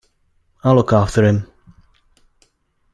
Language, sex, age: English, male, 30-39